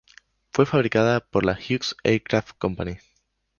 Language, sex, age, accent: Spanish, male, 19-29, España: Islas Canarias